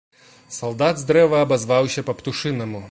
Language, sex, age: Belarusian, male, 19-29